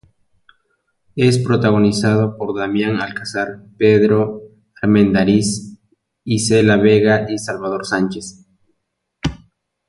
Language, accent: Spanish, Andino-Pacífico: Colombia, Perú, Ecuador, oeste de Bolivia y Venezuela andina